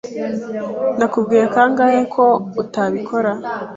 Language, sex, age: Kinyarwanda, female, 19-29